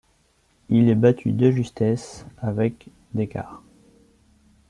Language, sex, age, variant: French, male, 19-29, Français de métropole